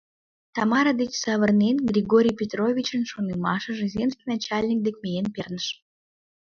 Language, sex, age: Mari, female, 19-29